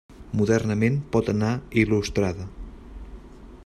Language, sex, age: Catalan, male, 30-39